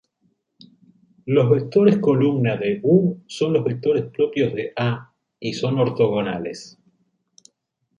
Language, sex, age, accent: Spanish, male, 40-49, Rioplatense: Argentina, Uruguay, este de Bolivia, Paraguay